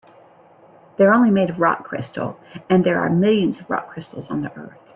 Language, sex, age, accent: English, female, 50-59, United States English